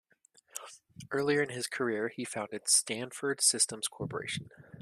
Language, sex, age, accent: English, male, 19-29, United States English